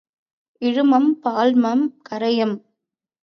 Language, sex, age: Tamil, female, 19-29